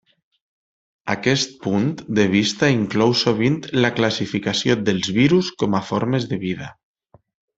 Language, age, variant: Catalan, 30-39, Nord-Occidental